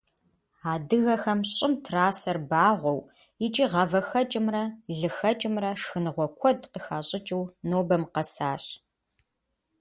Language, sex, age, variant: Kabardian, female, 30-39, Адыгэбзэ (Къэбэрдей, Кирил, псоми зэдай)